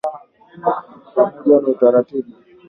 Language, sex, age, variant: Swahili, male, 19-29, Kiswahili cha Bara ya Kenya